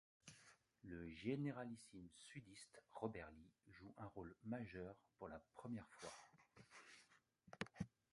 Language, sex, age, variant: French, male, 50-59, Français de métropole